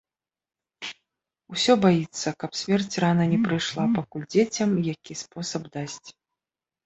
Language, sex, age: Belarusian, female, 30-39